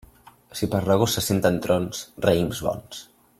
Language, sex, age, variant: Catalan, male, under 19, Central